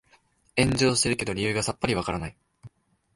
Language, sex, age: Japanese, male, 19-29